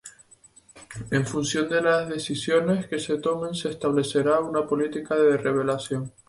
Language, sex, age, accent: Spanish, male, 19-29, España: Islas Canarias